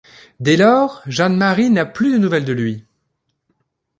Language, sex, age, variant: French, male, 19-29, Français de métropole